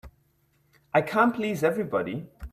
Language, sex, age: English, male, 19-29